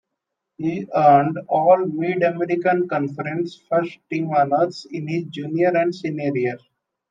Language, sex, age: English, male, 19-29